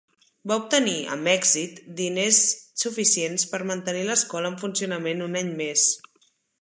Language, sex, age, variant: Catalan, female, 30-39, Central